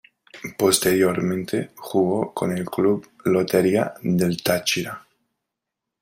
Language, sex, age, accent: Spanish, male, 19-29, España: Norte peninsular (Asturias, Castilla y León, Cantabria, País Vasco, Navarra, Aragón, La Rioja, Guadalajara, Cuenca)